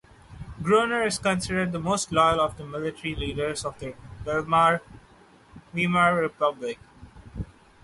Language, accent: English, India and South Asia (India, Pakistan, Sri Lanka)